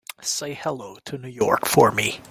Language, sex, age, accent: English, male, 30-39, Canadian English